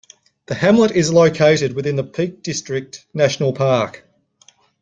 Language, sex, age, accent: English, male, 40-49, Australian English